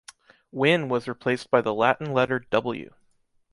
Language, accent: English, United States English